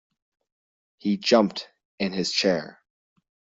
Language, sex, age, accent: English, male, 30-39, United States English